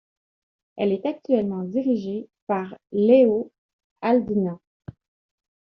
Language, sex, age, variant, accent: French, female, 40-49, Français d'Amérique du Nord, Français du Canada